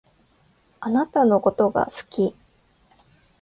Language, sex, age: Japanese, female, 19-29